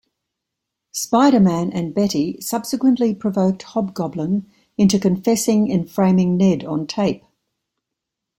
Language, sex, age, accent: English, female, 70-79, Australian English